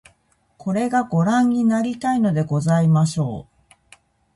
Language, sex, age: Japanese, female, 40-49